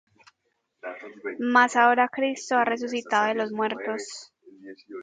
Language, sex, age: Spanish, female, 19-29